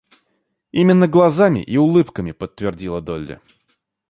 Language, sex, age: Russian, male, 19-29